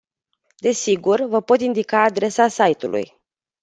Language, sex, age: Romanian, female, 19-29